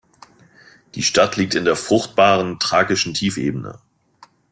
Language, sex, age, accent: German, male, 40-49, Deutschland Deutsch